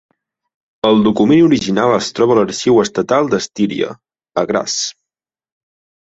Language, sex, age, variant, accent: Catalan, male, 19-29, Central, gironí; Garrotxi